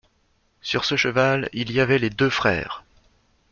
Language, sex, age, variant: French, male, 40-49, Français de métropole